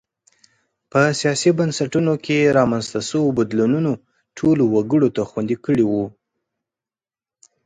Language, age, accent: Pashto, 19-29, کندهارۍ لهجه